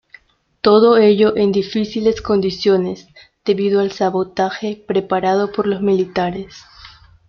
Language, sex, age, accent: Spanish, female, 19-29, Andino-Pacífico: Colombia, Perú, Ecuador, oeste de Bolivia y Venezuela andina